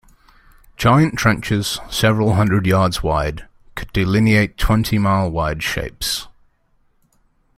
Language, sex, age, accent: English, male, 19-29, England English